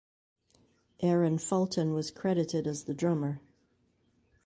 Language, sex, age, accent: English, female, 50-59, West Indies and Bermuda (Bahamas, Bermuda, Jamaica, Trinidad)